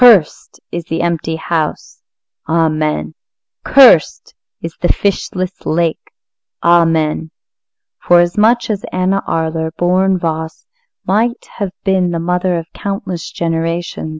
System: none